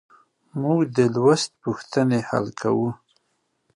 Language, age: Pashto, 40-49